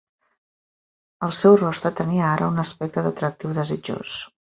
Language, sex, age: Catalan, female, 40-49